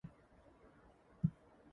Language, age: English, under 19